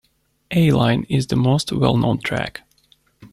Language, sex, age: English, male, 19-29